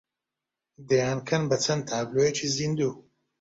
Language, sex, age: Central Kurdish, male, 30-39